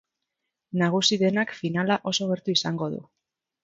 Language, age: Basque, 90+